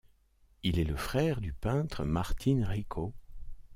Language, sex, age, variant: French, male, 60-69, Français de métropole